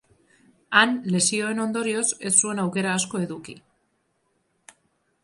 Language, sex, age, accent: Basque, female, 30-39, Mendebalekoa (Araba, Bizkaia, Gipuzkoako mendebaleko herri batzuk)